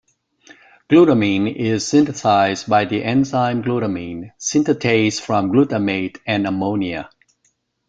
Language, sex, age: English, male, 60-69